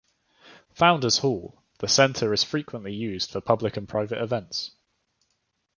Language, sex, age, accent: English, male, 19-29, England English